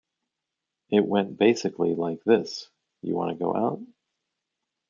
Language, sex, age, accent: English, male, 60-69, United States English